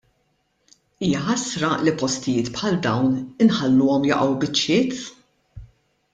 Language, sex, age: Maltese, female, 50-59